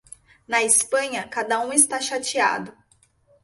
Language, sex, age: Portuguese, female, 30-39